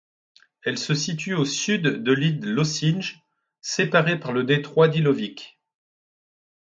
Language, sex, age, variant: French, male, 40-49, Français de métropole